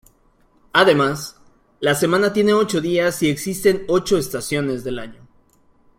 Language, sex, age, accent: Spanish, male, 30-39, México